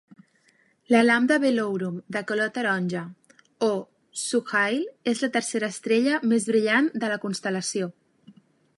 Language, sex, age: Catalan, female, 19-29